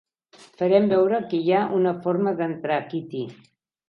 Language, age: Catalan, 70-79